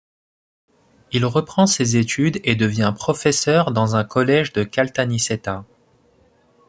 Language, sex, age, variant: French, male, 30-39, Français de métropole